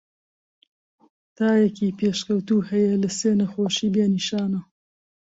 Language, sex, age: Central Kurdish, female, 50-59